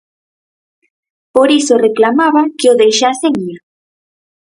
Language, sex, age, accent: Galician, female, under 19, Normativo (estándar)